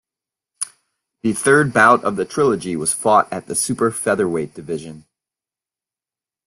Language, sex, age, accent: English, male, 40-49, United States English